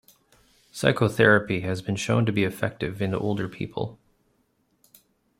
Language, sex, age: English, male, 40-49